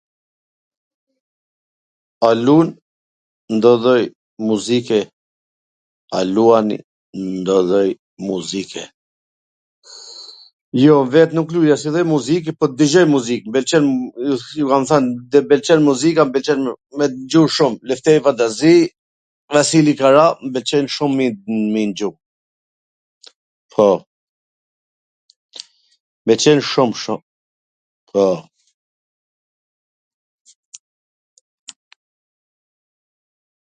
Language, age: Gheg Albanian, 50-59